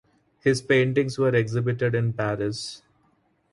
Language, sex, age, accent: English, male, 19-29, India and South Asia (India, Pakistan, Sri Lanka)